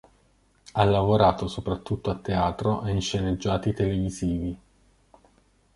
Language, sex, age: Italian, male, 30-39